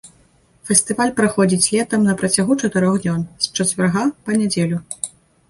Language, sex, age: Belarusian, female, 19-29